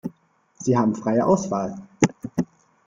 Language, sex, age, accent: German, male, 19-29, Deutschland Deutsch